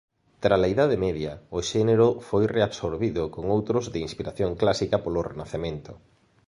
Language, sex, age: Galician, male, 40-49